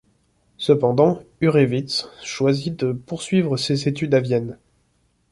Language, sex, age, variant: French, male, 30-39, Français de métropole